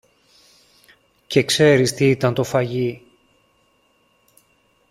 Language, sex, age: Greek, male, 40-49